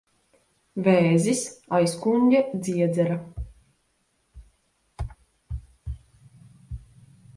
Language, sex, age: Latvian, female, 19-29